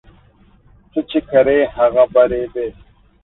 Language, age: Pashto, 30-39